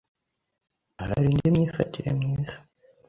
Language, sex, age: Kinyarwanda, male, under 19